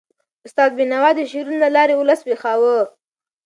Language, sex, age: Pashto, female, 19-29